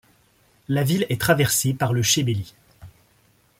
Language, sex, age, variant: French, male, 19-29, Français de métropole